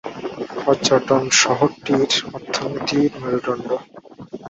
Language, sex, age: Bengali, male, 19-29